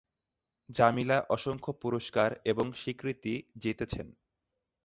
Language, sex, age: Bengali, male, 19-29